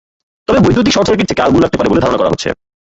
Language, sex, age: Bengali, male, 19-29